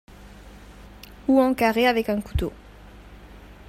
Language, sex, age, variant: French, female, 19-29, Français de métropole